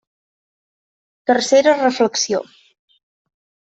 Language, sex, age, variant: Catalan, female, 19-29, Central